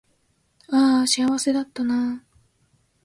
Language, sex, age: Japanese, female, under 19